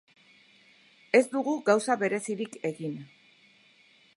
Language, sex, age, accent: Basque, female, 50-59, Erdialdekoa edo Nafarra (Gipuzkoa, Nafarroa)